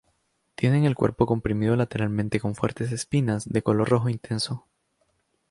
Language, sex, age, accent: Spanish, male, 19-29, América central